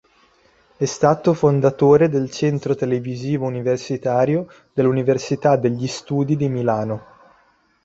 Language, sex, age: Italian, male, 19-29